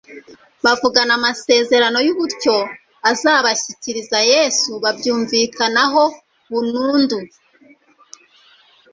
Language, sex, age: Kinyarwanda, male, 19-29